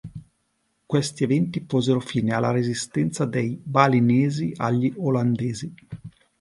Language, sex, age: Italian, male, 40-49